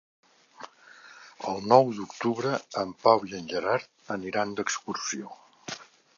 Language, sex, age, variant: Catalan, male, 60-69, Central